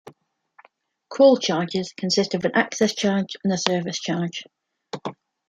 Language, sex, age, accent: English, female, 19-29, England English